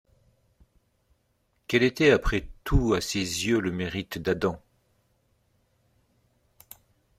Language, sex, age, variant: French, male, 50-59, Français de métropole